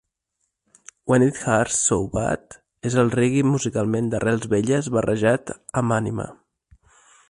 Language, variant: Catalan, Central